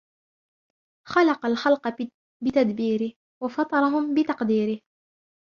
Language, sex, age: Arabic, female, 19-29